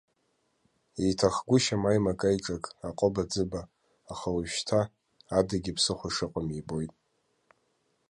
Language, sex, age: Abkhazian, male, 30-39